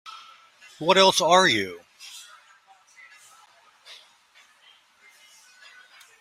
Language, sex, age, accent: English, male, 40-49, United States English